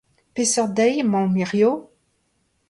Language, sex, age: Breton, female, 50-59